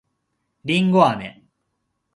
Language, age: Japanese, 19-29